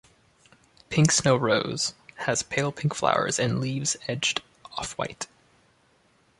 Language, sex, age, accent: English, male, 19-29, United States English